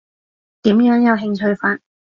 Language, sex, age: Cantonese, female, 19-29